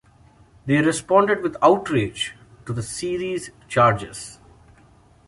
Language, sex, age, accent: English, male, 40-49, India and South Asia (India, Pakistan, Sri Lanka)